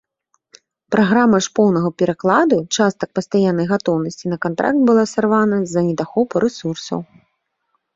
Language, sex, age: Belarusian, female, 30-39